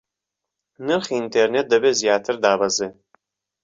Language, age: Central Kurdish, 19-29